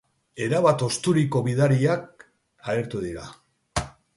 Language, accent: Basque, Mendebalekoa (Araba, Bizkaia, Gipuzkoako mendebaleko herri batzuk)